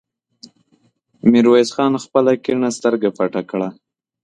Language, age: Pashto, 19-29